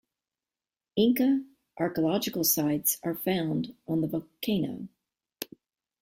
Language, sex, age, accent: English, female, 60-69, United States English